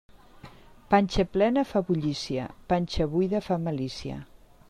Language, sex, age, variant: Catalan, female, 60-69, Nord-Occidental